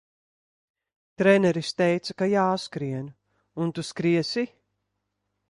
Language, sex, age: Latvian, female, 50-59